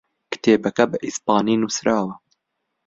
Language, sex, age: Central Kurdish, male, under 19